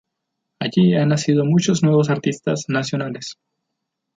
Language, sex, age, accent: Spanish, male, 19-29, México